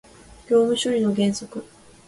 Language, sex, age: Japanese, female, 19-29